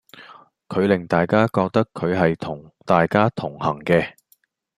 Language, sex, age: Cantonese, male, 40-49